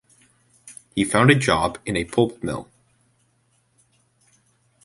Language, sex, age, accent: English, male, 19-29, United States English